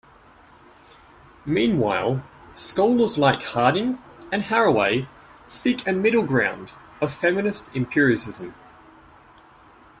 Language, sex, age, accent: English, male, 30-39, Australian English